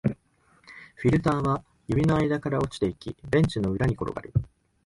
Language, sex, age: Japanese, male, 19-29